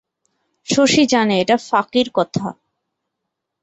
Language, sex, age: Bengali, female, 19-29